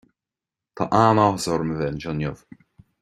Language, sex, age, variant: Irish, male, 19-29, Gaeilge Chonnacht